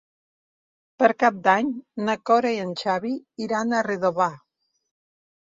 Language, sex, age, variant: Catalan, female, 60-69, Central